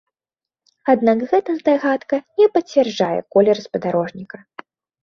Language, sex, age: Belarusian, female, 19-29